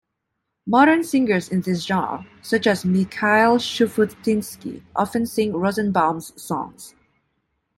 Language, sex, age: English, female, 30-39